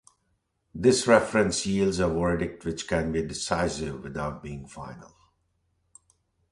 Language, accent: English, India and South Asia (India, Pakistan, Sri Lanka)